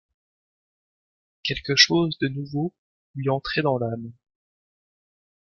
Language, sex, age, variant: French, male, 30-39, Français de métropole